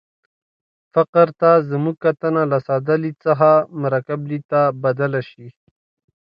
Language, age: Pashto, 19-29